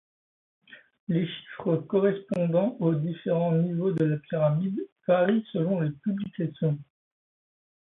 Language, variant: French, Français de métropole